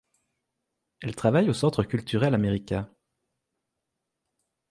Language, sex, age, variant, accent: French, male, 30-39, Français d'Europe, Français de Belgique